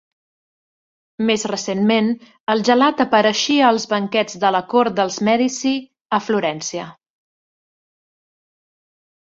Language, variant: Catalan, Central